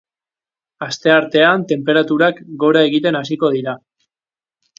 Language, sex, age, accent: Basque, male, 19-29, Mendebalekoa (Araba, Bizkaia, Gipuzkoako mendebaleko herri batzuk)